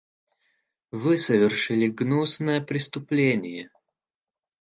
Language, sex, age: Russian, male, 19-29